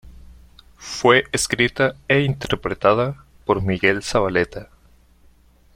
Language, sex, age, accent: Spanish, male, 19-29, México